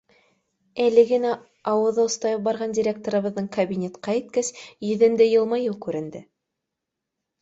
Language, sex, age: Bashkir, female, 30-39